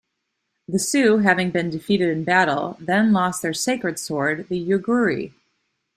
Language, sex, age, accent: English, female, 30-39, United States English